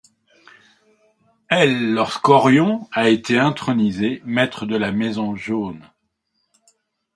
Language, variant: French, Français de métropole